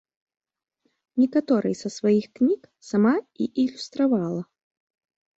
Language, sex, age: Belarusian, female, 19-29